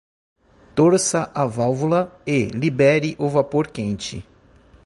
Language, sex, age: Portuguese, male, 40-49